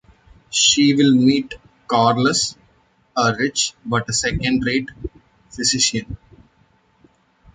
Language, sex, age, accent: English, male, 19-29, India and South Asia (India, Pakistan, Sri Lanka)